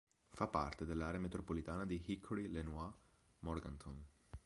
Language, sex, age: Italian, male, 30-39